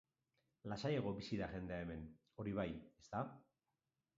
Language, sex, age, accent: Basque, male, 40-49, Mendebalekoa (Araba, Bizkaia, Gipuzkoako mendebaleko herri batzuk)